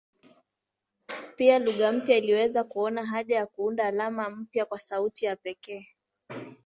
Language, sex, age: Swahili, female, 19-29